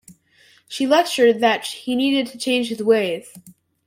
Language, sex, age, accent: English, male, under 19, United States English